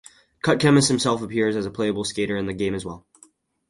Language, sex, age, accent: English, male, under 19, United States English